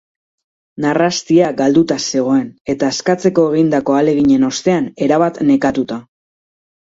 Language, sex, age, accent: Basque, female, 30-39, Mendebalekoa (Araba, Bizkaia, Gipuzkoako mendebaleko herri batzuk)